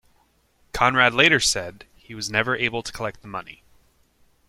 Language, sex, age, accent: English, male, 19-29, United States English